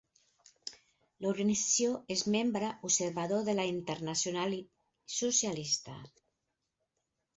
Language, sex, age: Catalan, female, 50-59